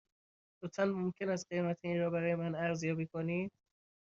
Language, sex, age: Persian, male, 19-29